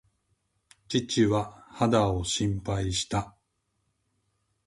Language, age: Japanese, 50-59